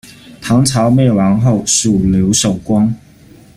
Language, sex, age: Chinese, male, 19-29